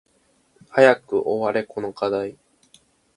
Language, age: Japanese, under 19